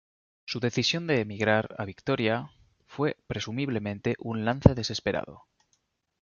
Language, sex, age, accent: Spanish, male, 30-39, España: Norte peninsular (Asturias, Castilla y León, Cantabria, País Vasco, Navarra, Aragón, La Rioja, Guadalajara, Cuenca)